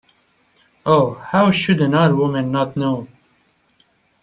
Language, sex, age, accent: English, male, 19-29, United States English